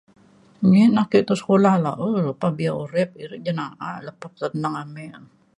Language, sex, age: Mainstream Kenyah, female, 70-79